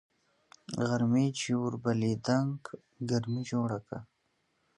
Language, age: Pashto, 19-29